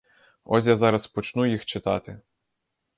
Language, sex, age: Ukrainian, male, 19-29